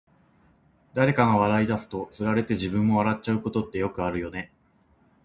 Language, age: Japanese, 40-49